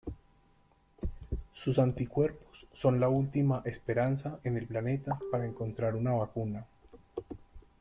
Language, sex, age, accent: Spanish, male, 30-39, Andino-Pacífico: Colombia, Perú, Ecuador, oeste de Bolivia y Venezuela andina